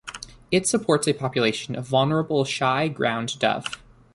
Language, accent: English, United States English